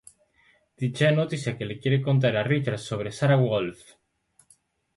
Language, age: Spanish, 19-29